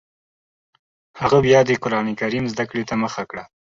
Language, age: Pashto, 30-39